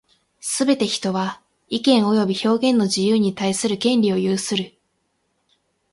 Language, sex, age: Japanese, female, 19-29